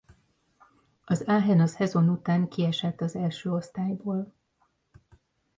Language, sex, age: Hungarian, female, 40-49